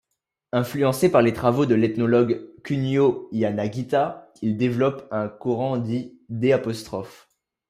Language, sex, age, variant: French, male, under 19, Français de métropole